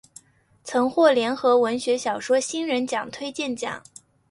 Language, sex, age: Chinese, female, 19-29